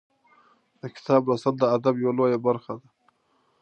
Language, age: Pashto, 30-39